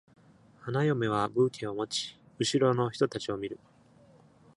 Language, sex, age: Japanese, male, 30-39